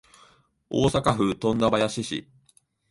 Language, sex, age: Japanese, male, 19-29